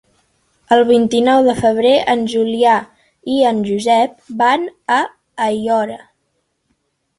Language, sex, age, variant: Catalan, female, under 19, Central